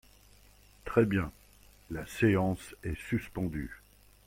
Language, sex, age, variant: French, male, 50-59, Français de métropole